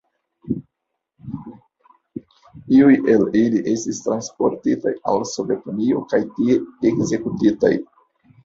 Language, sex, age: Esperanto, male, 50-59